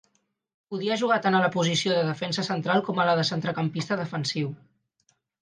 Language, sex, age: Catalan, male, 19-29